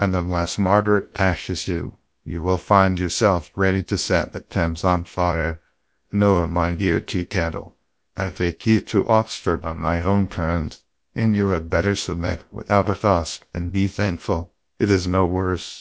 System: TTS, GlowTTS